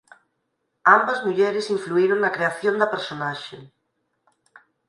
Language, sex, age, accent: Galician, female, 50-59, Central (sen gheada)